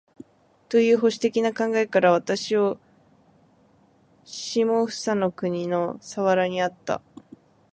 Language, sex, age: Japanese, female, 19-29